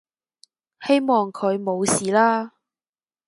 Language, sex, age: Cantonese, female, 19-29